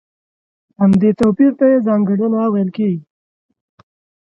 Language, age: Pashto, 19-29